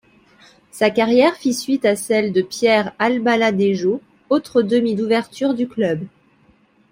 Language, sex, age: French, male, 19-29